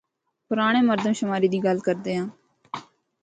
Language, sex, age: Northern Hindko, female, 19-29